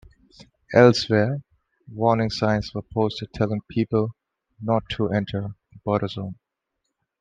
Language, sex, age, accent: English, male, 19-29, India and South Asia (India, Pakistan, Sri Lanka)